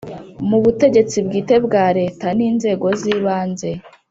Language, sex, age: Kinyarwanda, female, 19-29